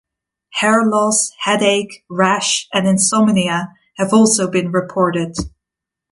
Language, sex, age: English, female, 19-29